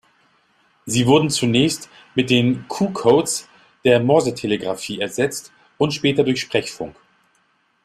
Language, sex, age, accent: German, male, 40-49, Deutschland Deutsch